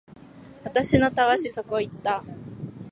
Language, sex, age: Japanese, female, 19-29